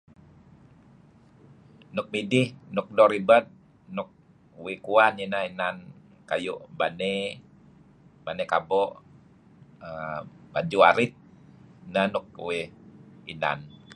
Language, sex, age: Kelabit, male, 50-59